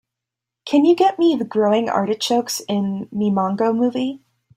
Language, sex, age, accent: English, female, under 19, United States English